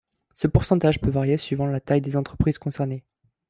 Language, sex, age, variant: French, male, 19-29, Français de métropole